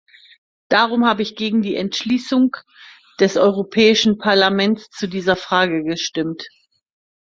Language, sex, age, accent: German, female, 50-59, Deutschland Deutsch